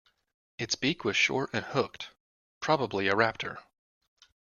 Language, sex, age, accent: English, male, 30-39, United States English